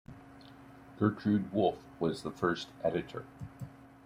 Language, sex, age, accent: English, male, 40-49, United States English